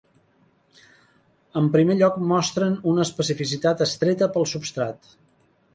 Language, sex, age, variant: Catalan, male, 50-59, Central